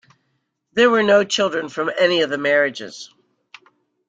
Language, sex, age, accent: English, female, 60-69, United States English